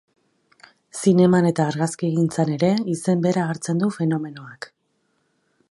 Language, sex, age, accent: Basque, female, 40-49, Erdialdekoa edo Nafarra (Gipuzkoa, Nafarroa)